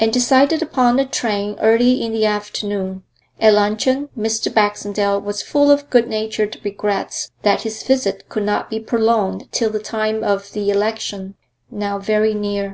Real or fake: real